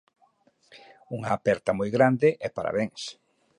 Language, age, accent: Galician, 50-59, Central (gheada)